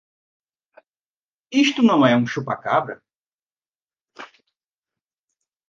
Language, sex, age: Portuguese, male, 19-29